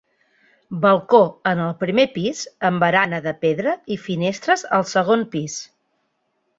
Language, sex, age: Catalan, female, 50-59